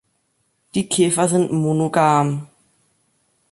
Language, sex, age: German, male, under 19